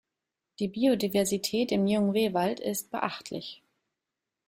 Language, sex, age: German, female, 30-39